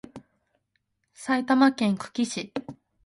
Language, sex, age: Japanese, female, under 19